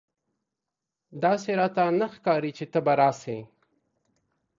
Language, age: Pashto, 30-39